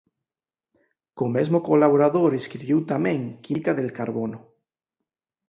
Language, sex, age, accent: Galician, male, 40-49, Normativo (estándar)